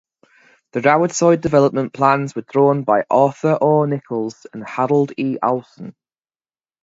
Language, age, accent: English, 19-29, England English